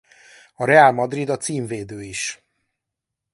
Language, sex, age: Hungarian, male, 50-59